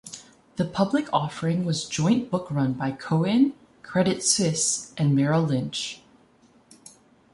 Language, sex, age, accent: English, female, 19-29, Canadian English